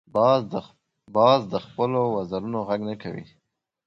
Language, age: Pashto, under 19